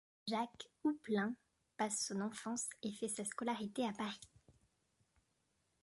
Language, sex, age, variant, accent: French, male, 30-39, Français d'Europe, Français de Suisse